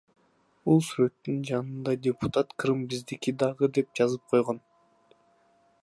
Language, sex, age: Kyrgyz, female, 19-29